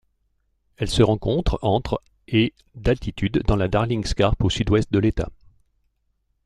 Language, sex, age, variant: French, male, 60-69, Français de métropole